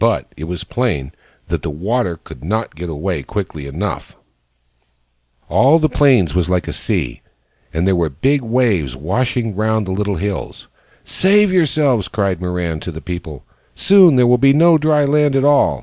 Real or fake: real